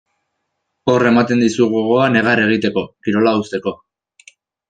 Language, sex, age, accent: Basque, male, 19-29, Erdialdekoa edo Nafarra (Gipuzkoa, Nafarroa)